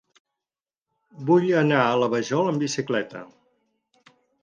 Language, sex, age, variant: Catalan, male, 60-69, Central